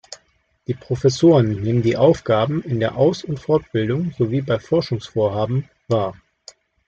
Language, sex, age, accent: German, male, 40-49, Deutschland Deutsch